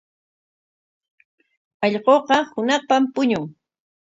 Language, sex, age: Corongo Ancash Quechua, female, 50-59